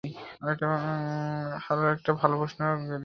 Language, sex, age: Bengali, male, 19-29